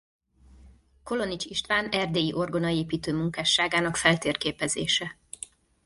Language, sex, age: Hungarian, female, 40-49